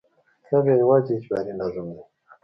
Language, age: Pashto, 40-49